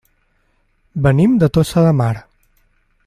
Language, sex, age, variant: Catalan, male, 19-29, Central